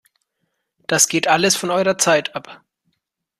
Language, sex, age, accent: German, male, 30-39, Deutschland Deutsch